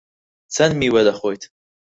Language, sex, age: Central Kurdish, male, 19-29